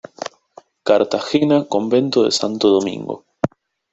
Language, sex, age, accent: Spanish, male, 19-29, Rioplatense: Argentina, Uruguay, este de Bolivia, Paraguay